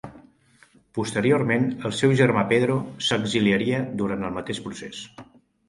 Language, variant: Catalan, Central